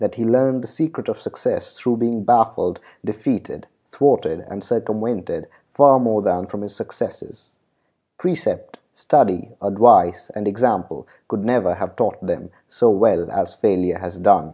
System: none